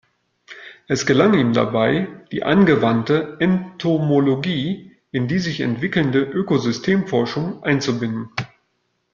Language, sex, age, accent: German, male, 40-49, Deutschland Deutsch